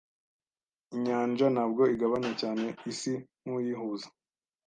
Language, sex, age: Kinyarwanda, male, 19-29